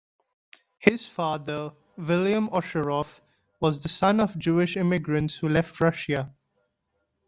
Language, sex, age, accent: English, male, 19-29, India and South Asia (India, Pakistan, Sri Lanka)